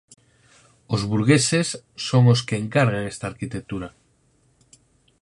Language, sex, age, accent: Galician, male, 40-49, Normativo (estándar)